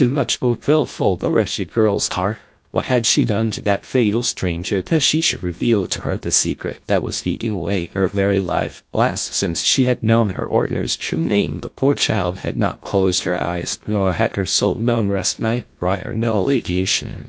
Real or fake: fake